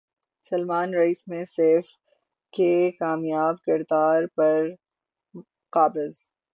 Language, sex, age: Urdu, female, 19-29